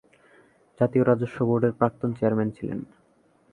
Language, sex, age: Bengali, male, 19-29